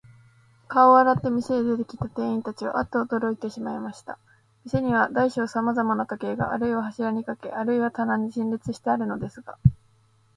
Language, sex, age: Japanese, female, 19-29